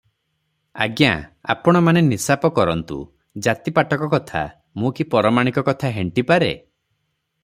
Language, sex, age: Odia, male, 30-39